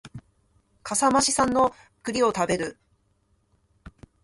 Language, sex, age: Japanese, female, 40-49